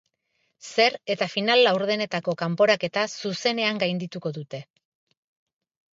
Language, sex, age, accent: Basque, female, 50-59, Erdialdekoa edo Nafarra (Gipuzkoa, Nafarroa)